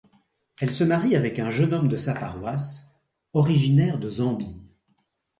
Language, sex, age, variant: French, male, 60-69, Français de métropole